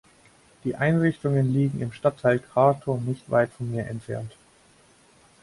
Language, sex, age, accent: German, male, 19-29, Deutschland Deutsch